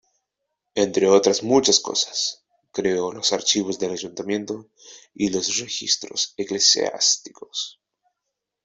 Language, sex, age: Spanish, male, 19-29